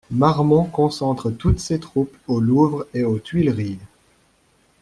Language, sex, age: French, male, 19-29